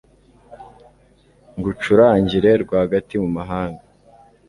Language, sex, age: Kinyarwanda, male, 19-29